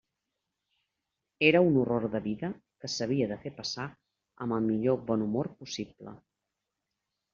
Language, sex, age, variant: Catalan, female, 40-49, Central